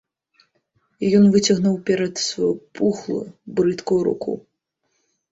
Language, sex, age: Belarusian, female, under 19